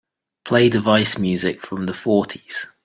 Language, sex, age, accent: English, male, 30-39, England English